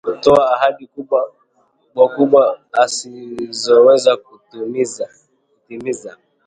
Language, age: Swahili, 30-39